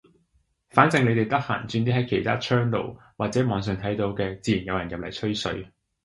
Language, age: Cantonese, 30-39